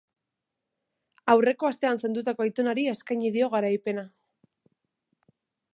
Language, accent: Basque, Mendebalekoa (Araba, Bizkaia, Gipuzkoako mendebaleko herri batzuk)